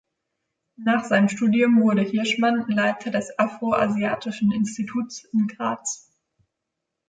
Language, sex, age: German, female, 19-29